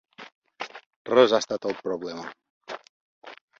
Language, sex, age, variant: Catalan, male, 50-59, Balear